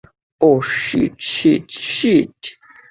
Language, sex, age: Bengali, male, 19-29